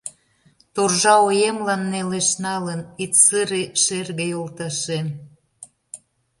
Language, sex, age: Mari, female, 60-69